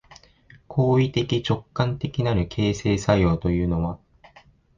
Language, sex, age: Japanese, male, 19-29